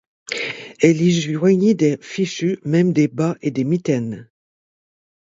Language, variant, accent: French, Français d'Amérique du Nord, Français du Canada